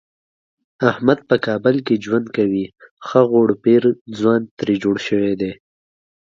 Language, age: Pashto, 19-29